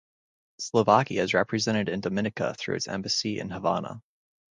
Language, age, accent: English, 19-29, United States English